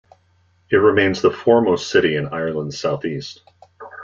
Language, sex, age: English, male, 40-49